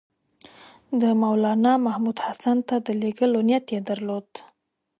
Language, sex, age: Pashto, female, 19-29